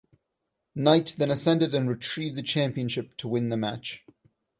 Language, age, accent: English, 19-29, United States English